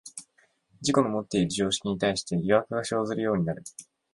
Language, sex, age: Japanese, male, 19-29